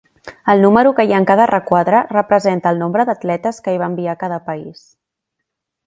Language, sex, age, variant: Catalan, female, 19-29, Central